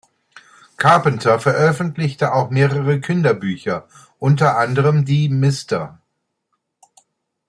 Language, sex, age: German, male, 60-69